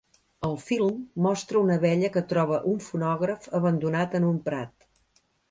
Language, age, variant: Catalan, 60-69, Central